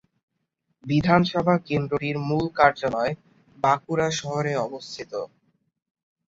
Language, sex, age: Bengali, male, under 19